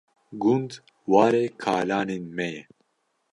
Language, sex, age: Kurdish, male, 19-29